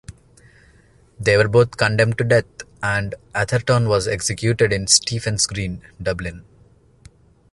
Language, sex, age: English, male, 30-39